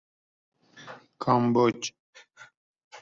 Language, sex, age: Persian, male, 30-39